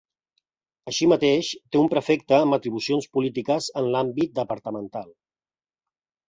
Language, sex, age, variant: Catalan, male, 40-49, Central